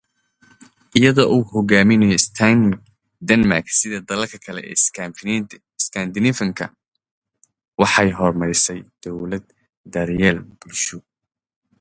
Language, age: English, 19-29